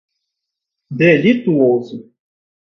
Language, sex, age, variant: Portuguese, male, 19-29, Portuguese (Brasil)